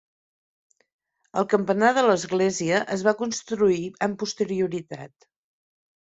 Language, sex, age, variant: Catalan, female, 50-59, Central